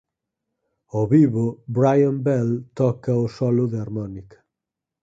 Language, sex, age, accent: Galician, male, 30-39, Normativo (estándar)